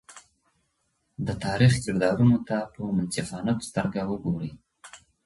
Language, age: Pashto, 30-39